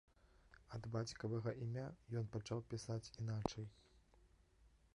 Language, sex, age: Belarusian, male, 19-29